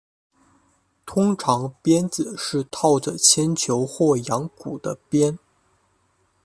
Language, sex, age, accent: Chinese, male, 19-29, 出生地：湖北省